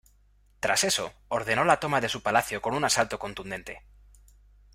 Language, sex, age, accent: Spanish, male, 30-39, España: Centro-Sur peninsular (Madrid, Toledo, Castilla-La Mancha)